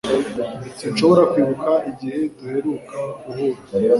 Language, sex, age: Kinyarwanda, male, 19-29